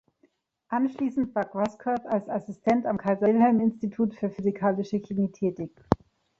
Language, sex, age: German, female, 40-49